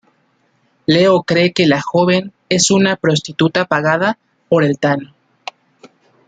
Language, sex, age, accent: Spanish, male, 19-29, México